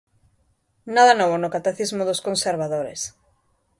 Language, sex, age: Galician, female, 30-39